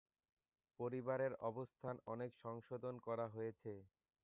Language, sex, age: Bengali, male, 19-29